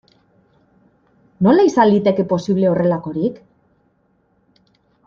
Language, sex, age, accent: Basque, female, 30-39, Mendebalekoa (Araba, Bizkaia, Gipuzkoako mendebaleko herri batzuk)